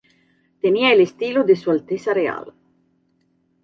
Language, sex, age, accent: Spanish, female, 40-49, Caribe: Cuba, Venezuela, Puerto Rico, República Dominicana, Panamá, Colombia caribeña, México caribeño, Costa del golfo de México